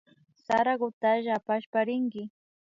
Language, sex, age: Imbabura Highland Quichua, female, 19-29